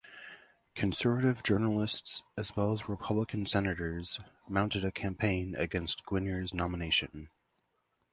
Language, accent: English, United States English